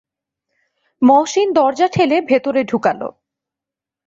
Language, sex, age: Bengali, female, 19-29